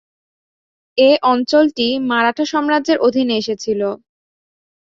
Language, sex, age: Bengali, female, 19-29